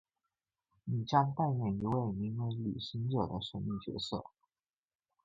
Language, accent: Chinese, 出生地：江西省